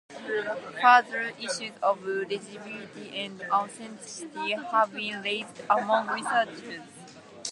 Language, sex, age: English, female, 19-29